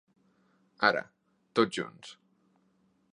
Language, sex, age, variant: Catalan, male, 19-29, Central